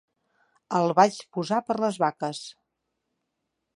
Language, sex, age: Catalan, female, 30-39